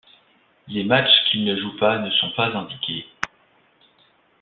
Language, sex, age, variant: French, male, 30-39, Français de métropole